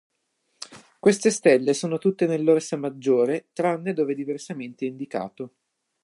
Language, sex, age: Italian, male, under 19